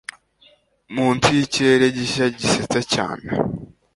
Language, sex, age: Kinyarwanda, male, under 19